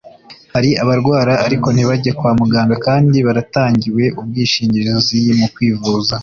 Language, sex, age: Kinyarwanda, male, 19-29